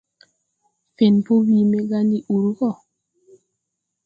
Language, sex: Tupuri, female